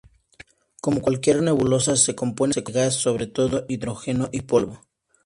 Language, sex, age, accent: Spanish, male, 19-29, México